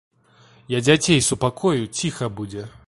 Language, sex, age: Belarusian, male, 19-29